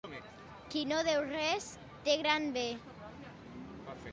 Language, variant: Catalan, Central